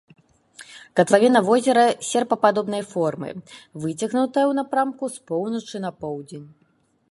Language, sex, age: Belarusian, female, 30-39